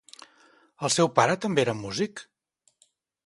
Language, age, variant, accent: Catalan, 50-59, Central, central